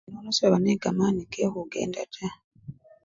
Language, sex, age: Luyia, male, 30-39